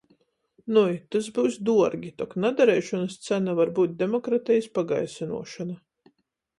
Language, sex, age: Latgalian, female, 40-49